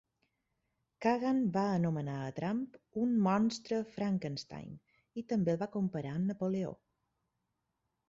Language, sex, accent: Catalan, female, mallorquí